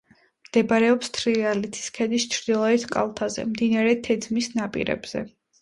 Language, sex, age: Georgian, female, 19-29